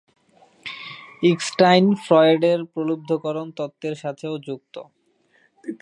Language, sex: Bengali, male